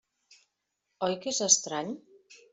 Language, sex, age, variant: Catalan, female, 50-59, Central